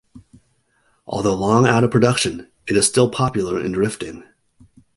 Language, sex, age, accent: English, male, 40-49, United States English